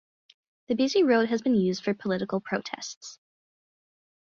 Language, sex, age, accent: English, female, 19-29, United States English